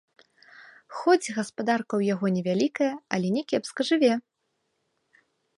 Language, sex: Belarusian, female